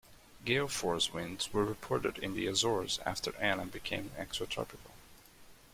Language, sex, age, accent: English, male, 19-29, United States English